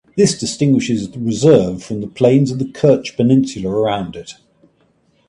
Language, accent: English, England English